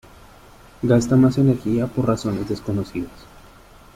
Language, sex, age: Spanish, male, 30-39